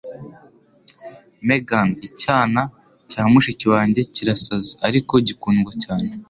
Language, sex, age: Kinyarwanda, male, under 19